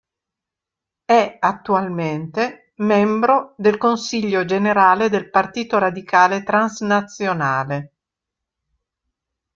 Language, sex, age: Italian, female, 70-79